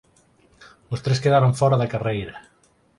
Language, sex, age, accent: Galician, male, 40-49, Normativo (estándar)